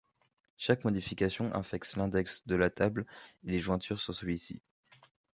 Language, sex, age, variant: French, male, 19-29, Français de métropole